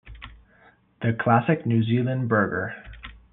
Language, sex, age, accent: English, male, 30-39, United States English